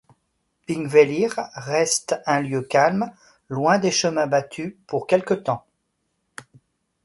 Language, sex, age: French, male, 40-49